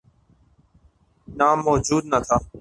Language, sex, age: Urdu, male, 19-29